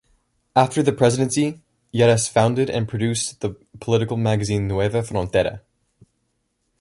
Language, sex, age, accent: English, male, under 19, United States English